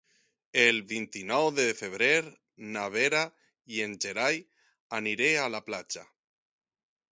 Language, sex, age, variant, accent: Catalan, male, 30-39, Valencià meridional, central; valencià